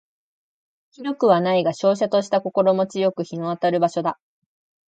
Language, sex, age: Japanese, female, 19-29